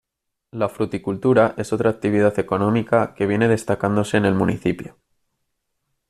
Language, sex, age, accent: Spanish, male, 19-29, España: Centro-Sur peninsular (Madrid, Toledo, Castilla-La Mancha)